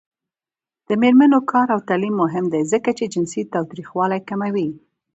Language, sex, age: Pashto, female, 19-29